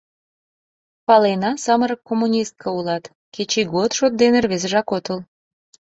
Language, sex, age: Mari, female, 30-39